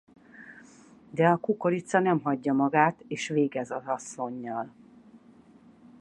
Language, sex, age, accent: Hungarian, female, 40-49, budapesti